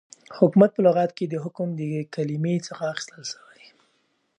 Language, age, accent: Pashto, 19-29, پکتیا ولایت، احمدزی